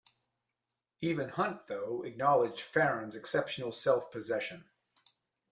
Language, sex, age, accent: English, male, 40-49, United States English